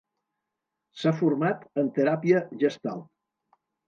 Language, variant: Catalan, Central